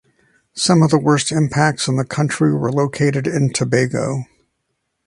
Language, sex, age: English, male, 60-69